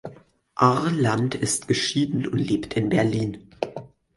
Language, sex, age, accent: German, male, under 19, Deutschland Deutsch